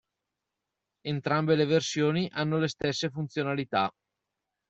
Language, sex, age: Italian, male, 30-39